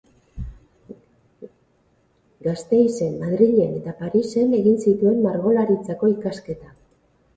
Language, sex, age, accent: Basque, female, 50-59, Erdialdekoa edo Nafarra (Gipuzkoa, Nafarroa)